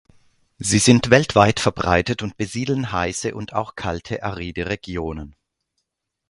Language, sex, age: German, male, 40-49